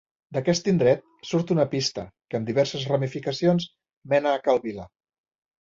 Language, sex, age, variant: Catalan, male, 60-69, Central